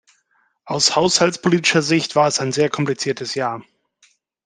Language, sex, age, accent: German, male, 50-59, Deutschland Deutsch